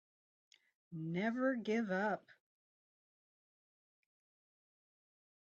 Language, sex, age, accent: English, female, 70-79, United States English